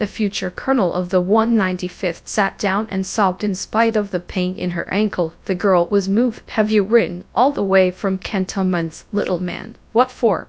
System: TTS, GradTTS